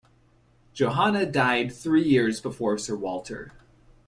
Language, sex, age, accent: English, male, 30-39, United States English